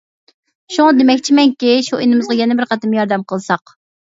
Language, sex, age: Uyghur, female, 19-29